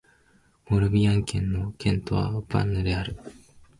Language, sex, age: Japanese, male, 19-29